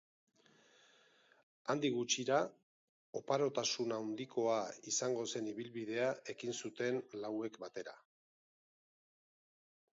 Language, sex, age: Basque, male, 50-59